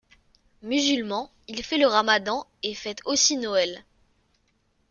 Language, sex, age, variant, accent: French, male, 19-29, Français d'Europe, Français de Belgique